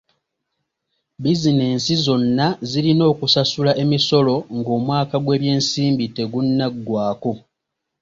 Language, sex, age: Ganda, male, 19-29